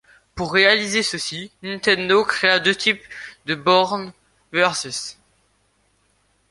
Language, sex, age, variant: French, male, under 19, Français de métropole